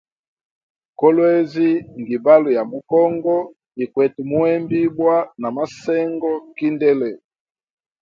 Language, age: Hemba, 40-49